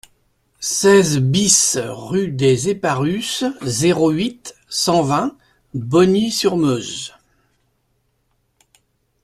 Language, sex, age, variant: French, male, 60-69, Français de métropole